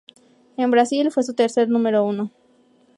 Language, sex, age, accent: Spanish, female, 19-29, México